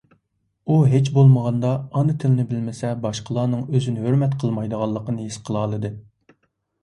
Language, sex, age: Uyghur, male, 19-29